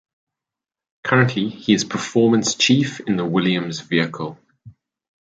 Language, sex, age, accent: English, male, 19-29, Southern African (South Africa, Zimbabwe, Namibia)